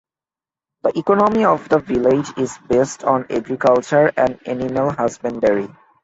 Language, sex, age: English, male, 19-29